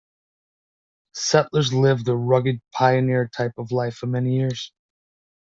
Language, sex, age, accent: English, male, 19-29, United States English